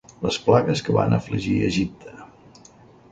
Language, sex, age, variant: Catalan, male, 60-69, Central